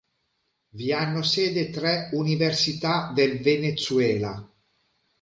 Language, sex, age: Italian, male, 40-49